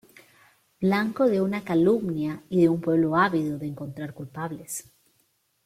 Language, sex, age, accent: Spanish, female, 30-39, América central